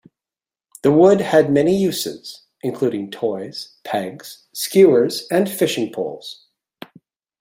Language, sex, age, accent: English, male, 40-49, United States English